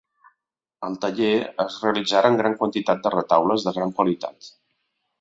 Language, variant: Catalan, Central